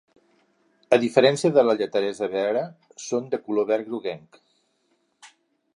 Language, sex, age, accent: Catalan, male, 60-69, Neutre